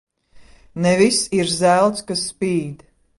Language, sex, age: Latvian, female, 50-59